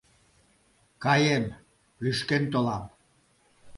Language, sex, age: Mari, male, 60-69